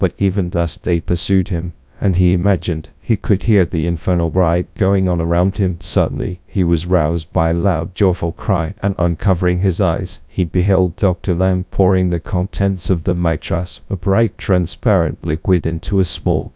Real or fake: fake